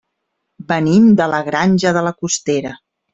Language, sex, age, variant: Catalan, female, 40-49, Central